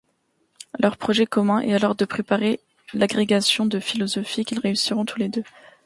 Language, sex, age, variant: French, male, 40-49, Français de métropole